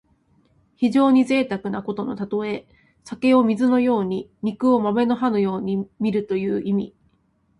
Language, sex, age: Japanese, female, 19-29